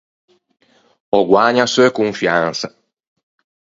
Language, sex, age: Ligurian, male, 30-39